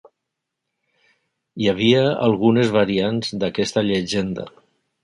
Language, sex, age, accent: Catalan, male, 60-69, valencià